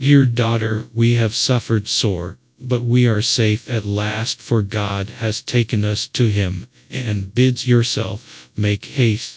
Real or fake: fake